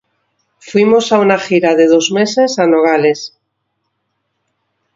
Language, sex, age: Spanish, female, 50-59